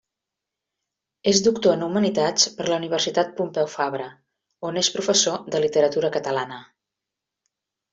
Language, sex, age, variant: Catalan, female, 40-49, Central